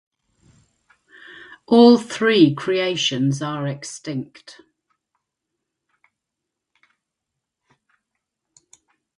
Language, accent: English, England English